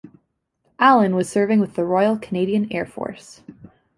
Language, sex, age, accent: English, female, 19-29, Canadian English